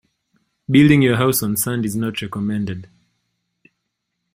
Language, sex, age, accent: English, male, 19-29, United States English